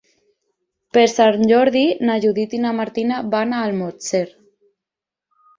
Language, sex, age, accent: Catalan, female, 19-29, valencià